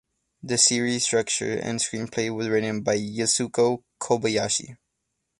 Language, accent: English, United States English